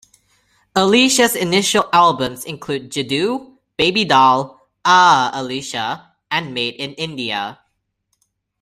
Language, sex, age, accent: English, male, under 19, Malaysian English